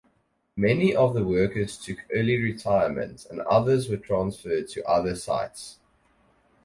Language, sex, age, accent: English, male, 19-29, Southern African (South Africa, Zimbabwe, Namibia)